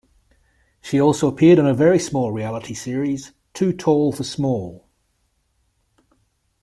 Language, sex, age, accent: English, male, 50-59, Australian English